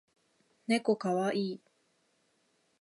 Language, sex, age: Japanese, female, 19-29